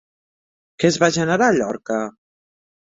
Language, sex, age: Catalan, female, 50-59